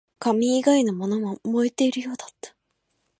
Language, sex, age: Japanese, female, 19-29